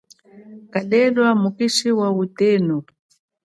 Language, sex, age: Chokwe, female, 40-49